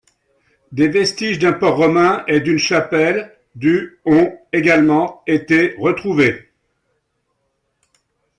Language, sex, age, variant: French, male, 60-69, Français de métropole